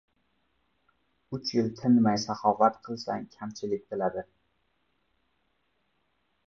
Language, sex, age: Uzbek, male, 19-29